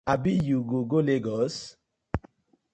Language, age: Nigerian Pidgin, 40-49